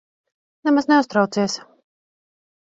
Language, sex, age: Latvian, female, 30-39